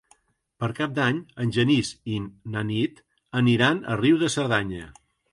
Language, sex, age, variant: Catalan, male, 60-69, Central